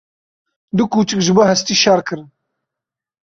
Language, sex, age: Kurdish, male, 19-29